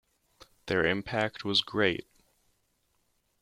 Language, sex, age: English, male, under 19